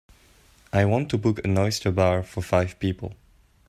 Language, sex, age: English, male, 19-29